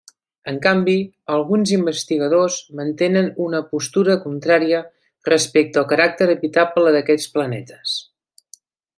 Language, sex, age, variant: Catalan, male, 19-29, Central